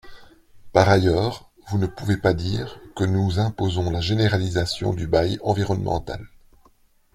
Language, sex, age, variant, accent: French, male, 40-49, Français d'Europe, Français de Belgique